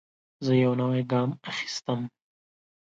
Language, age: Pashto, 19-29